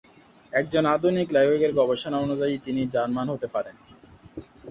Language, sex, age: Bengali, male, 19-29